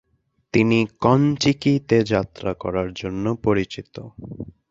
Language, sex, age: Bengali, male, 19-29